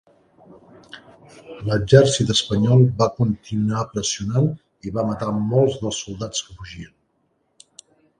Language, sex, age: Catalan, male, 50-59